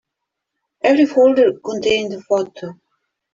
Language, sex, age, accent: English, female, 50-59, Australian English